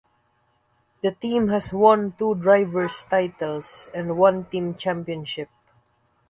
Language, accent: English, Filipino